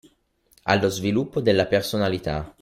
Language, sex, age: Italian, male, under 19